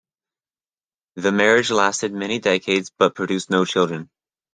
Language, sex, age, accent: English, male, 30-39, United States English